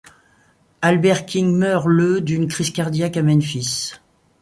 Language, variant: French, Français de métropole